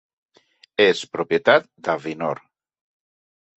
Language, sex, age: Catalan, male, 50-59